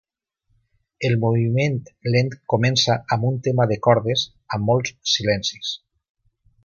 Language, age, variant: Catalan, 50-59, Valencià meridional